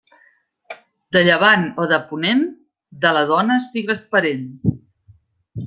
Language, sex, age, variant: Catalan, female, 50-59, Central